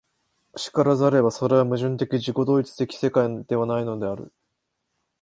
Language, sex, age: Japanese, male, 19-29